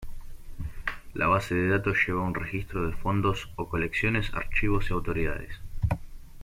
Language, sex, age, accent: Spanish, male, 19-29, Rioplatense: Argentina, Uruguay, este de Bolivia, Paraguay